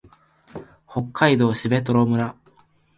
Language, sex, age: Japanese, male, under 19